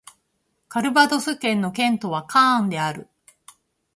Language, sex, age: Japanese, female, 50-59